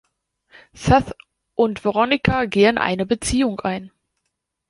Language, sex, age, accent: German, female, 30-39, Deutschland Deutsch